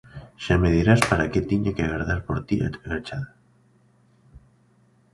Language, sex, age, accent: Galician, male, 19-29, Normativo (estándar)